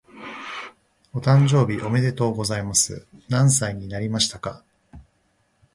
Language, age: Japanese, 40-49